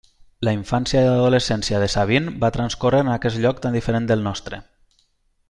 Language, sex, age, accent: Catalan, male, 19-29, valencià